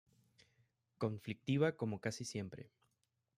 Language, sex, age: Spanish, male, 30-39